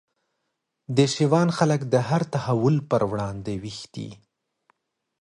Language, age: Pashto, 30-39